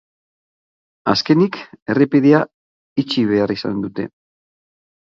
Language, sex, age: Basque, male, 60-69